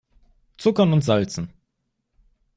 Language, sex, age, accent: German, male, under 19, Deutschland Deutsch